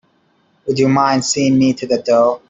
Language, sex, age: English, male, 30-39